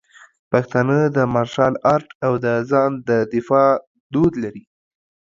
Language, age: Pashto, 19-29